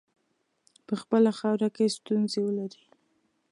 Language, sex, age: Pashto, female, 19-29